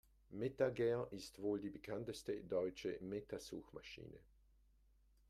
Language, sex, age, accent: German, male, 60-69, Schweizerdeutsch